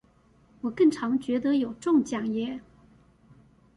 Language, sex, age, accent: Chinese, female, 40-49, 出生地：臺北市